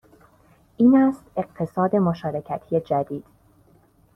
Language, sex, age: Persian, female, 19-29